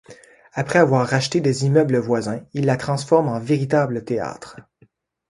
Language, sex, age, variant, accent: French, male, 40-49, Français d'Amérique du Nord, Français du Canada